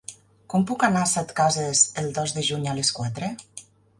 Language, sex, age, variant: Catalan, female, 40-49, Nord-Occidental